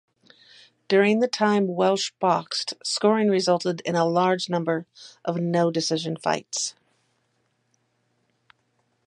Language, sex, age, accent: English, female, 60-69, United States English